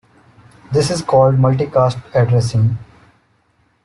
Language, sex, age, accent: English, male, 19-29, India and South Asia (India, Pakistan, Sri Lanka)